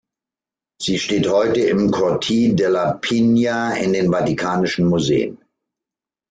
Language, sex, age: German, male, 60-69